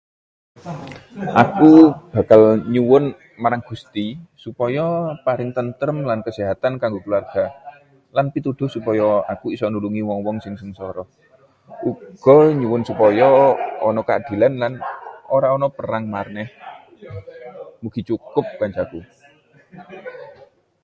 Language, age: Javanese, 30-39